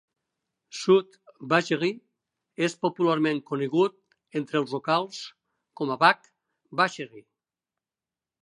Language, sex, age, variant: Catalan, male, 60-69, Nord-Occidental